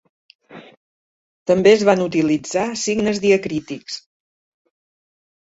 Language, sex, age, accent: Catalan, female, 60-69, mallorquí